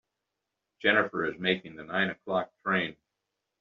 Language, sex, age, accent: English, male, 70-79, United States English